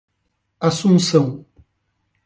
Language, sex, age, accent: Portuguese, male, 19-29, Paulista